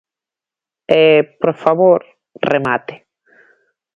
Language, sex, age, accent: Galician, female, 30-39, Normativo (estándar)